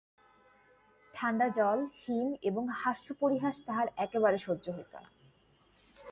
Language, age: Bengali, 19-29